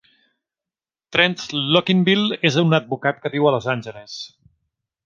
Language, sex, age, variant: Catalan, male, 40-49, Central